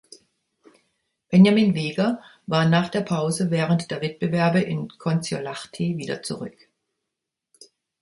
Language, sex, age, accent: German, female, 60-69, Deutschland Deutsch